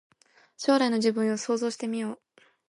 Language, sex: Japanese, female